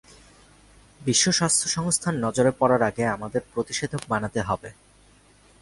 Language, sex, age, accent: Bengali, male, 19-29, শুদ্ধ